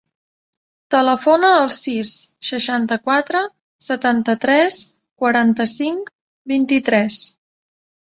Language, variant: Catalan, Central